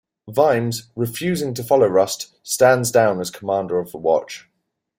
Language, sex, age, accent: English, male, 19-29, England English